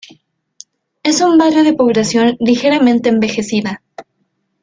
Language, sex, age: Spanish, female, 19-29